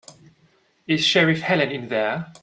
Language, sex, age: English, male, 30-39